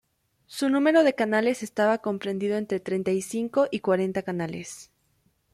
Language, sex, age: Spanish, female, 19-29